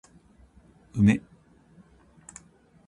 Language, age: Japanese, 50-59